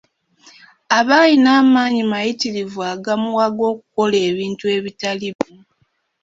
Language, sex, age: Ganda, female, 19-29